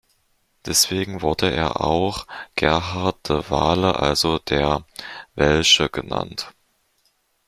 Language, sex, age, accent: German, male, under 19, Deutschland Deutsch